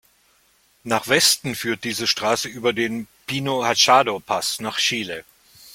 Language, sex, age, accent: German, male, 40-49, Deutschland Deutsch